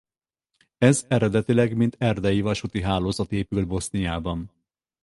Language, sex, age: Hungarian, male, 50-59